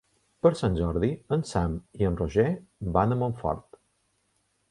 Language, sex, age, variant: Catalan, male, 50-59, Balear